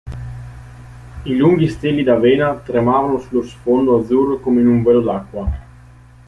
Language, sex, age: Italian, male, 19-29